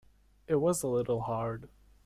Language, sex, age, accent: English, male, under 19, United States English